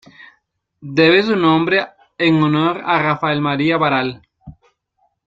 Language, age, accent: Spanish, 19-29, América central